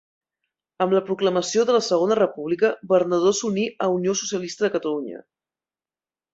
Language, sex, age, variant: Catalan, female, 30-39, Central